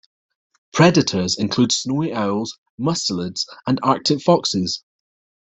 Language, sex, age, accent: English, male, 40-49, Scottish English